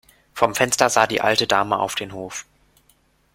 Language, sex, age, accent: German, male, under 19, Deutschland Deutsch